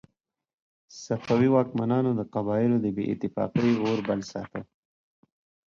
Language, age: Pashto, 19-29